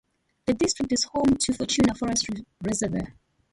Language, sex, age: English, female, 30-39